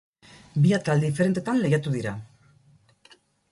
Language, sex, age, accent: Basque, female, 40-49, Erdialdekoa edo Nafarra (Gipuzkoa, Nafarroa)